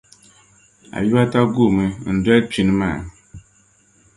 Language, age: Dagbani, 30-39